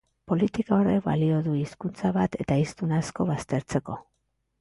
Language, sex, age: Basque, female, 40-49